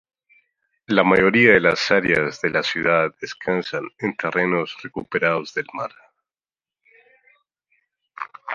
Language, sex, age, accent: Spanish, male, 30-39, América central